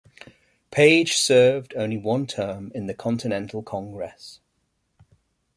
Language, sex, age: English, male, 40-49